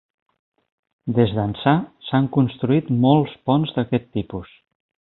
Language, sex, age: Catalan, male, 40-49